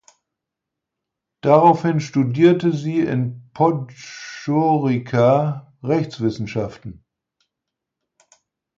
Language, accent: German, Norddeutsch